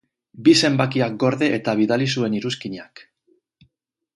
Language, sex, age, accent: Basque, male, 30-39, Mendebalekoa (Araba, Bizkaia, Gipuzkoako mendebaleko herri batzuk)